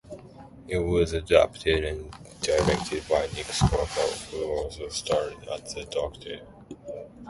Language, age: English, under 19